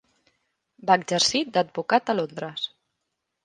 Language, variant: Catalan, Central